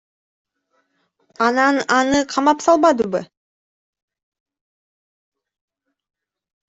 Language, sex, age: Kyrgyz, female, 19-29